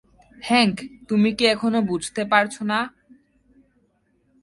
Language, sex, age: Bengali, male, under 19